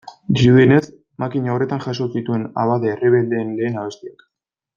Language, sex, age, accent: Basque, male, 19-29, Erdialdekoa edo Nafarra (Gipuzkoa, Nafarroa)